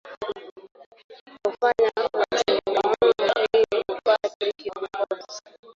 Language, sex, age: Swahili, female, 19-29